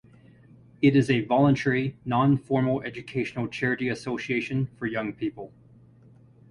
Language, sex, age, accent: English, male, 40-49, United States English